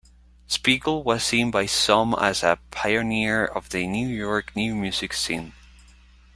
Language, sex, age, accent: English, male, 19-29, United States English